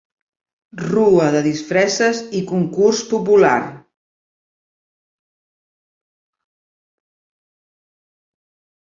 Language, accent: Catalan, Barceloní